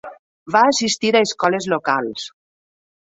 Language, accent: Catalan, valencià